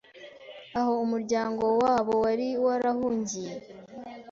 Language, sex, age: Kinyarwanda, female, 19-29